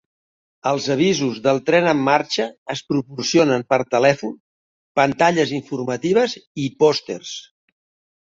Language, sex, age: Catalan, male, 60-69